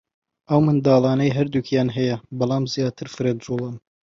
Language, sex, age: Central Kurdish, male, 19-29